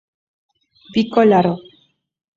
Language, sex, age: Spanish, female, 19-29